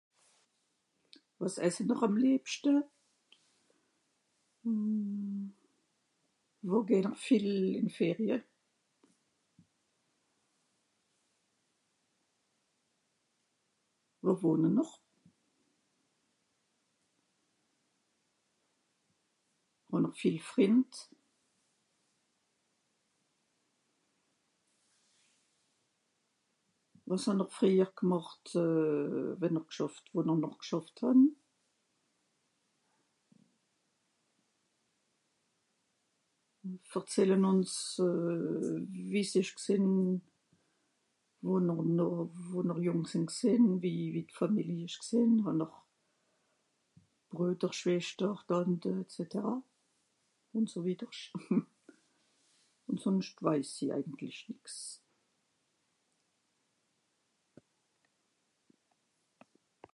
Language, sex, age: Swiss German, female, 60-69